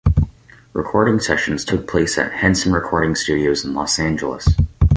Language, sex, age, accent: English, male, 19-29, United States English